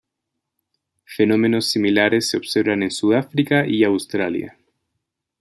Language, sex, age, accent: Spanish, male, 19-29, Chileno: Chile, Cuyo